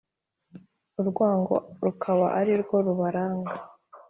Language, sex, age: Kinyarwanda, female, 19-29